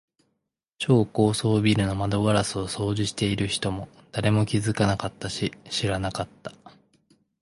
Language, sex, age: Japanese, male, 19-29